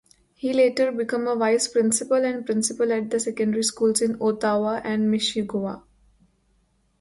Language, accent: English, India and South Asia (India, Pakistan, Sri Lanka)